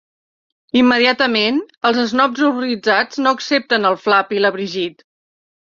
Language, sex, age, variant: Catalan, female, 60-69, Central